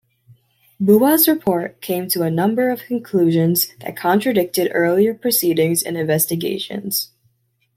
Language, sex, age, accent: English, female, 19-29, United States English